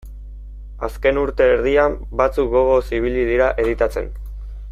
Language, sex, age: Basque, male, 19-29